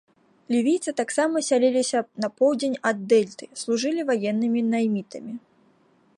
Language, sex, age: Belarusian, female, 19-29